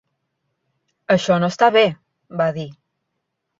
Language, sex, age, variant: Catalan, female, 19-29, Central